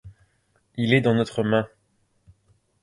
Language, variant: French, Français de métropole